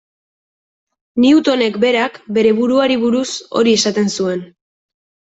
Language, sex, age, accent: Basque, female, 19-29, Mendebalekoa (Araba, Bizkaia, Gipuzkoako mendebaleko herri batzuk)